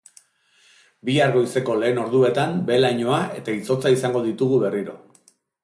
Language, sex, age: Basque, male, 40-49